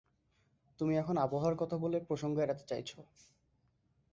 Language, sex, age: Bengali, male, 19-29